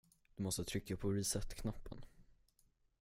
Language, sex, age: Swedish, male, under 19